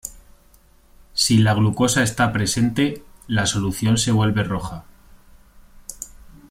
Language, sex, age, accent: Spanish, male, 30-39, España: Norte peninsular (Asturias, Castilla y León, Cantabria, País Vasco, Navarra, Aragón, La Rioja, Guadalajara, Cuenca)